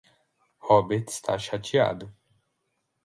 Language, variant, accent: Portuguese, Portuguese (Brasil), Paulista